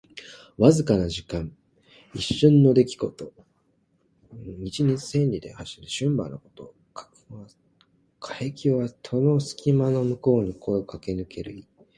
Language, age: Japanese, 19-29